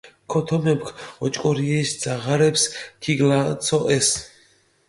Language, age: Mingrelian, 30-39